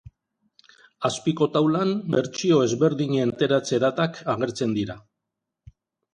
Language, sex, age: Basque, male, 50-59